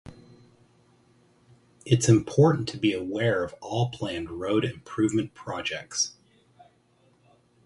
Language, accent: English, United States English